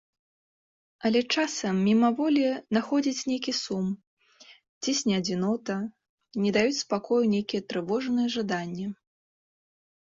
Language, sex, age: Belarusian, female, 19-29